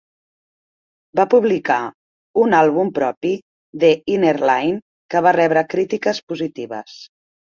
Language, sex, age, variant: Catalan, female, 40-49, Central